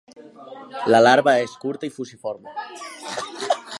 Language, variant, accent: Catalan, Alacantí, valencià